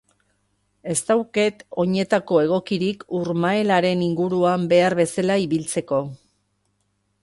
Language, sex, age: Basque, female, 50-59